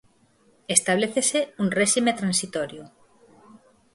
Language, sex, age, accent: Galician, female, 50-59, Normativo (estándar)